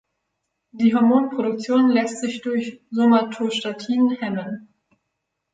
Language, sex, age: German, female, 19-29